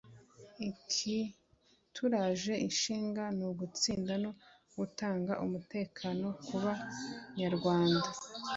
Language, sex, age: Kinyarwanda, female, 19-29